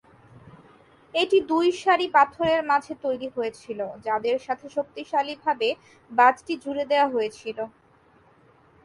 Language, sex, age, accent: Bengali, female, 19-29, শুদ্ধ বাংলা